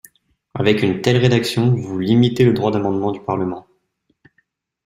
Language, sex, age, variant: French, male, 19-29, Français de métropole